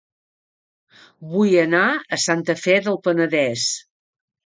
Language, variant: Catalan, Central